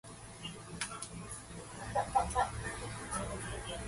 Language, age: English, 19-29